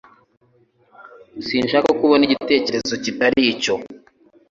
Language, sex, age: Kinyarwanda, male, 19-29